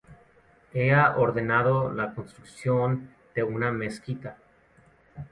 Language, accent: Spanish, México